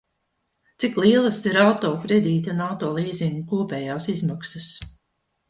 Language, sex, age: Latvian, female, 60-69